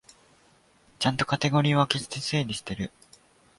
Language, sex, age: Japanese, male, 19-29